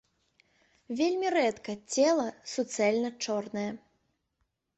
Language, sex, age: Belarusian, female, under 19